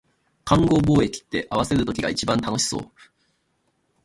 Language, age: Japanese, 19-29